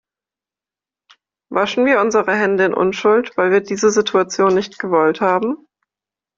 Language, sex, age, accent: German, female, 19-29, Deutschland Deutsch